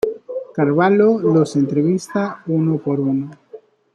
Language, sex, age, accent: Spanish, male, 19-29, México